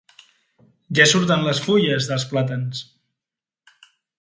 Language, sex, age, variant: Catalan, male, 50-59, Central